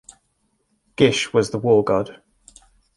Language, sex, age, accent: English, male, 40-49, England English